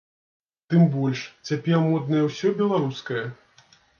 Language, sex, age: Belarusian, male, 30-39